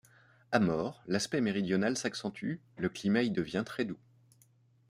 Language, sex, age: French, male, 30-39